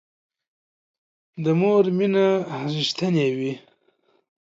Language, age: Pashto, 40-49